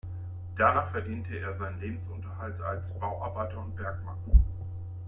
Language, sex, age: German, male, 50-59